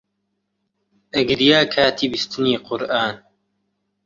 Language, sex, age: Central Kurdish, male, under 19